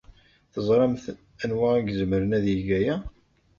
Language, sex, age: Kabyle, male, 30-39